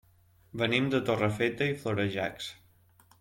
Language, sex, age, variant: Catalan, male, 30-39, Balear